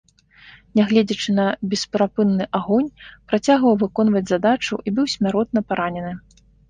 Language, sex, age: Belarusian, female, 30-39